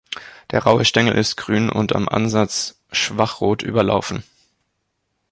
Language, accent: German, Deutschland Deutsch